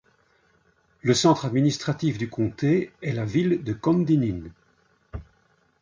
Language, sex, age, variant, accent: French, male, 60-69, Français d'Europe, Français de Belgique